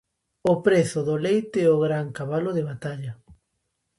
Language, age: Galician, under 19